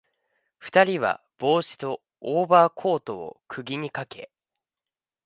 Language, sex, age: Japanese, male, 19-29